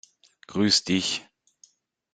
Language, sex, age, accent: German, male, 30-39, Deutschland Deutsch